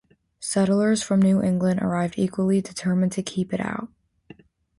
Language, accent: English, United States English